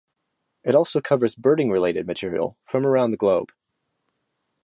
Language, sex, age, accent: English, male, 19-29, United States English